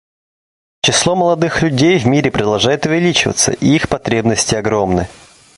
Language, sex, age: Russian, male, under 19